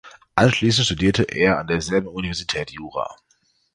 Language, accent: German, Deutschland Deutsch